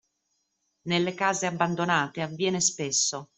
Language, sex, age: Italian, female, 30-39